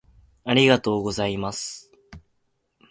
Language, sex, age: Japanese, male, 19-29